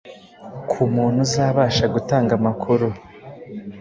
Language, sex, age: Kinyarwanda, male, 19-29